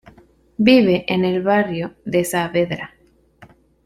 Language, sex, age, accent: Spanish, female, 30-39, México